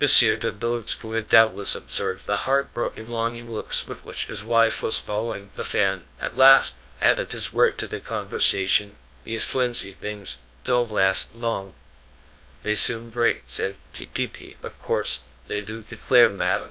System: TTS, GlowTTS